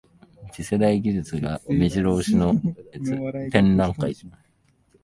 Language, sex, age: Japanese, male, 19-29